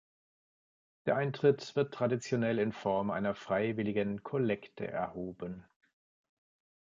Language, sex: German, male